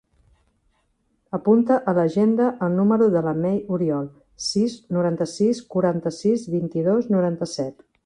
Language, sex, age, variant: Catalan, female, 50-59, Central